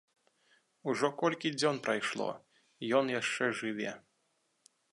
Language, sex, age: Belarusian, male, 19-29